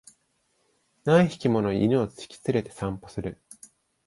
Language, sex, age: Japanese, male, 19-29